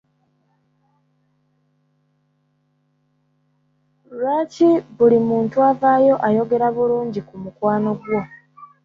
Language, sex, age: Ganda, female, 19-29